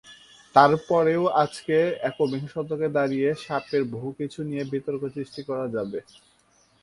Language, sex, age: Bengali, male, 19-29